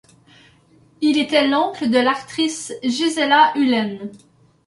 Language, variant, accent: French, Français d'Amérique du Nord, Français du Canada